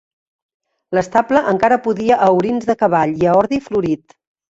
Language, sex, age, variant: Catalan, female, 50-59, Central